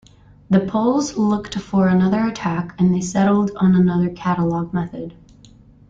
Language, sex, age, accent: English, female, 19-29, United States English